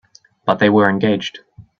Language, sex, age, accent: English, male, 19-29, New Zealand English